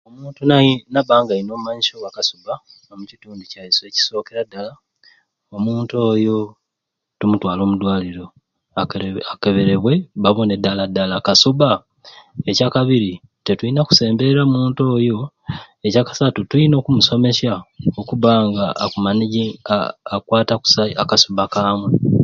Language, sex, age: Ruuli, male, 30-39